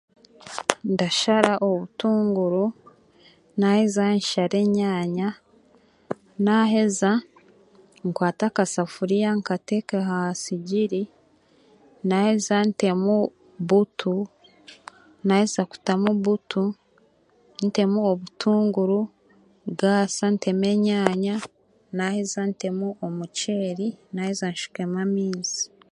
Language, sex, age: Chiga, female, 19-29